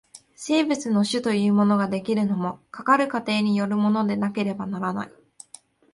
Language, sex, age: Japanese, female, 19-29